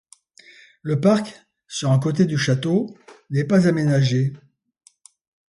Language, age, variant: French, 70-79, Français de métropole